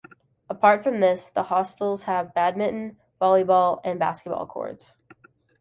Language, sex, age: English, female, 19-29